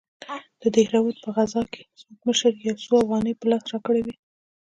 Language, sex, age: Pashto, female, 19-29